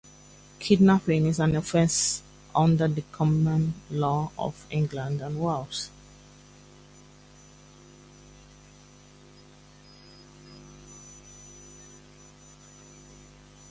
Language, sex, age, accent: English, female, 30-39, England English